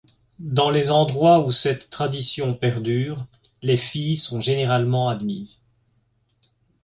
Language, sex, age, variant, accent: French, male, 50-59, Français d'Europe, Français de Belgique